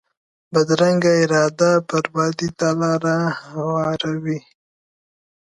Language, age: Pashto, 19-29